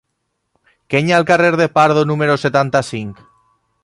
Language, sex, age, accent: Catalan, male, 30-39, valencià